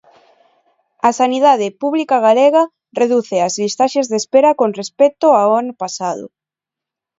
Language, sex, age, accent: Galician, female, 19-29, Neofalante